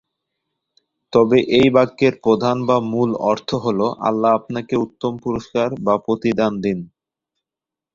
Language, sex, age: Bengali, male, 19-29